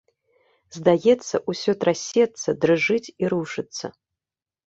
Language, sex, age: Belarusian, female, 30-39